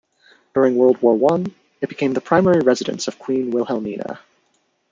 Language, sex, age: English, male, 19-29